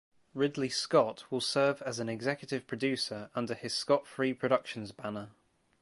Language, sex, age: English, male, 19-29